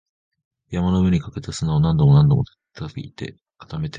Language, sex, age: Japanese, male, under 19